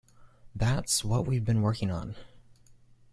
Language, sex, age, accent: English, male, 19-29, United States English